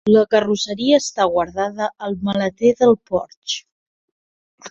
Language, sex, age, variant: Catalan, female, 19-29, Central